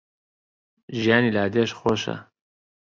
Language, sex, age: Central Kurdish, male, 30-39